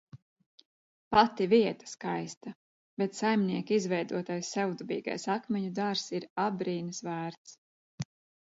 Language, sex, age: Latvian, female, 40-49